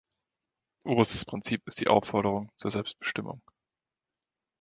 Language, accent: German, Deutschland Deutsch